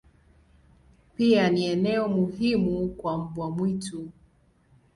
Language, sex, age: Swahili, female, 30-39